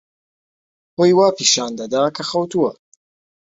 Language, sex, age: Central Kurdish, male, 19-29